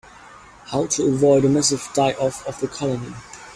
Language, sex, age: English, male, 19-29